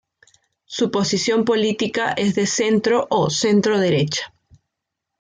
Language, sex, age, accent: Spanish, female, 19-29, Andino-Pacífico: Colombia, Perú, Ecuador, oeste de Bolivia y Venezuela andina